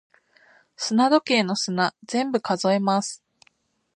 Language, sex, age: Japanese, female, 19-29